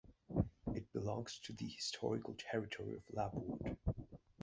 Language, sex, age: English, male, 19-29